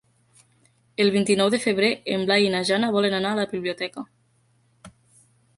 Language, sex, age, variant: Catalan, female, 19-29, Nord-Occidental